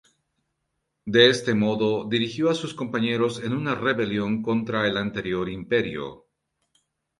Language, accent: Spanish, Andino-Pacífico: Colombia, Perú, Ecuador, oeste de Bolivia y Venezuela andina